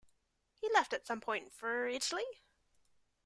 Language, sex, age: English, female, 19-29